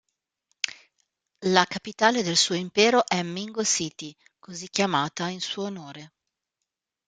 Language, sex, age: Italian, female, 40-49